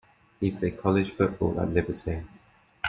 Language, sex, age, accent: English, male, under 19, England English